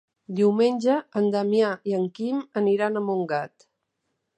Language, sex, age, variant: Catalan, female, 50-59, Central